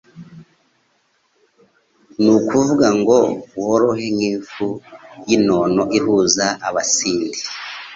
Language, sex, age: Kinyarwanda, male, 30-39